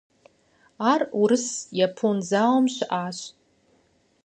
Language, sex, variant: Kabardian, female, Адыгэбзэ (Къэбэрдей, Кирил, псоми зэдай)